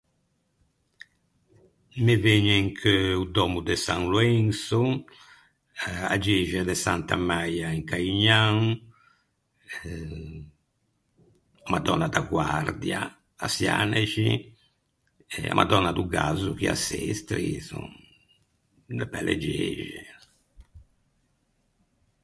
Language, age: Ligurian, 70-79